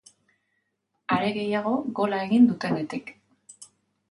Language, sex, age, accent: Basque, male, 70-79, Erdialdekoa edo Nafarra (Gipuzkoa, Nafarroa)